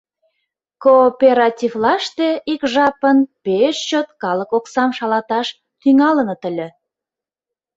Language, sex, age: Mari, female, 40-49